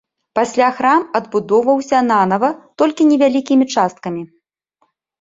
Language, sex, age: Belarusian, female, 30-39